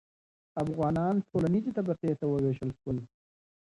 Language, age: Pashto, 19-29